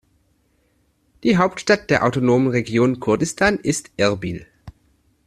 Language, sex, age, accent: German, male, 30-39, Deutschland Deutsch